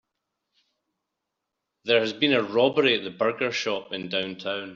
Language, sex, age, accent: English, male, 50-59, Scottish English